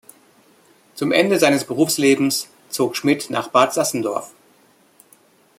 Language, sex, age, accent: German, male, 50-59, Deutschland Deutsch